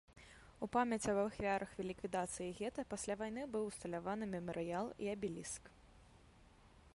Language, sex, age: Belarusian, female, 19-29